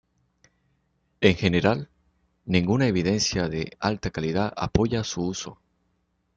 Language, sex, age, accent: Spanish, male, 19-29, Caribe: Cuba, Venezuela, Puerto Rico, República Dominicana, Panamá, Colombia caribeña, México caribeño, Costa del golfo de México